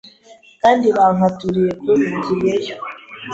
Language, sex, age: Kinyarwanda, female, 19-29